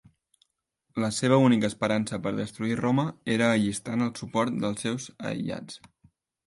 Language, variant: Catalan, Central